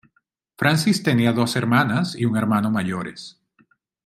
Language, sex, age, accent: Spanish, male, 40-49, Caribe: Cuba, Venezuela, Puerto Rico, República Dominicana, Panamá, Colombia caribeña, México caribeño, Costa del golfo de México